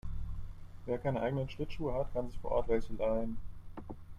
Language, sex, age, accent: German, male, 19-29, Deutschland Deutsch